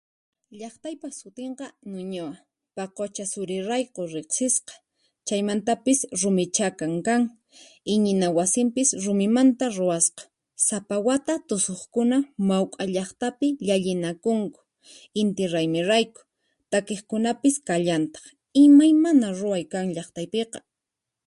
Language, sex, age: Puno Quechua, female, 19-29